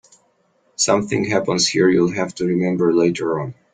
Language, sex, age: English, male, 19-29